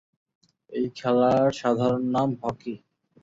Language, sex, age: Bengali, male, 19-29